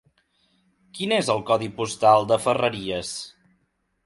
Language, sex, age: Catalan, male, 19-29